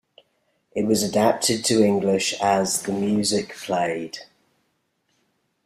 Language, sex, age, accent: English, male, 40-49, England English